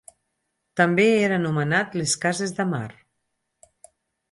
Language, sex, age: Catalan, female, 50-59